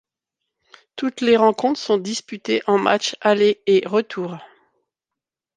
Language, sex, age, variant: French, female, 50-59, Français de métropole